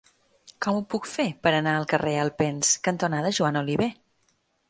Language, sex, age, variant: Catalan, female, 40-49, Balear